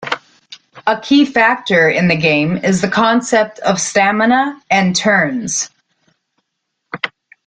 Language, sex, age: English, female, 30-39